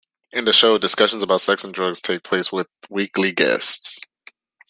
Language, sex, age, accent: English, male, 19-29, United States English